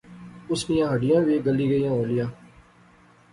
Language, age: Pahari-Potwari, 30-39